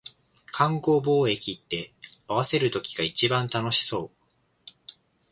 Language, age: Japanese, 19-29